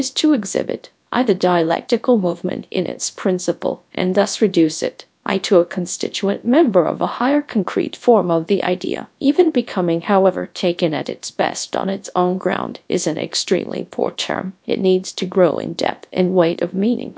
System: TTS, GradTTS